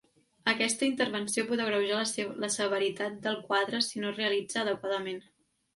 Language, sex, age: Catalan, female, 19-29